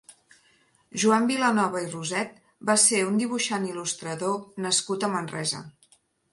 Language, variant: Catalan, Central